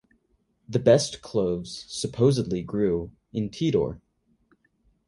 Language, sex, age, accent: English, male, 19-29, United States English